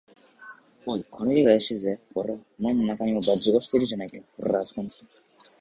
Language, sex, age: Japanese, male, under 19